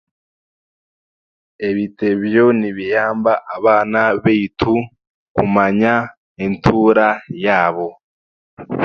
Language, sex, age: Chiga, male, 19-29